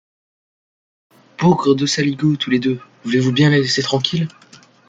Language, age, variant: French, 19-29, Français de métropole